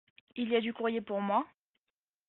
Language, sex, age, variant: French, male, 19-29, Français de métropole